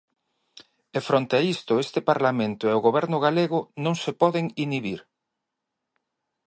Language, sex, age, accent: Galician, male, 40-49, Normativo (estándar)